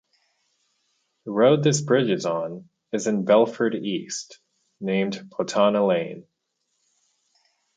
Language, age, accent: English, 30-39, United States English